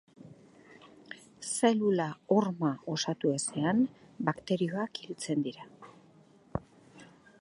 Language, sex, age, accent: Basque, female, 60-69, Mendebalekoa (Araba, Bizkaia, Gipuzkoako mendebaleko herri batzuk)